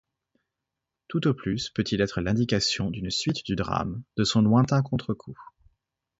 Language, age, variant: French, 30-39, Français de métropole